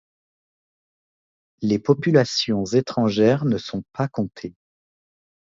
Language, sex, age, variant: French, male, 30-39, Français de métropole